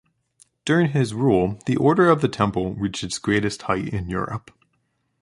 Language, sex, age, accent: English, male, 19-29, United States English